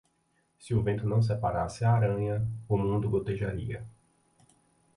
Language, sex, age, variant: Portuguese, male, 30-39, Portuguese (Brasil)